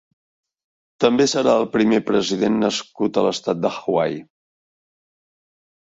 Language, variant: Catalan, Central